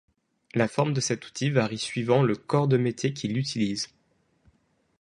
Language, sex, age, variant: French, male, 19-29, Français de métropole